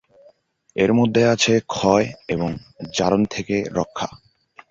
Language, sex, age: Bengali, male, 19-29